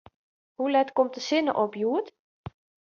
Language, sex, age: Western Frisian, female, 30-39